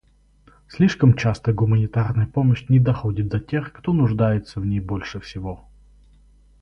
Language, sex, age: Russian, male, 19-29